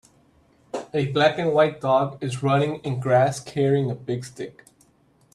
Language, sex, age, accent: English, male, 30-39, United States English